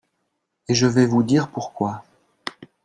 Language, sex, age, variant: French, male, 40-49, Français de métropole